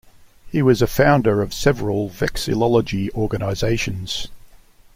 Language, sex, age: English, male, 60-69